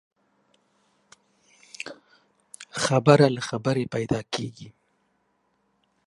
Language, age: Pashto, 30-39